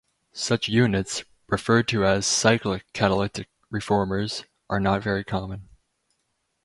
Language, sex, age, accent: English, male, 19-29, United States English